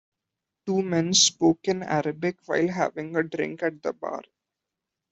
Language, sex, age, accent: English, male, under 19, India and South Asia (India, Pakistan, Sri Lanka)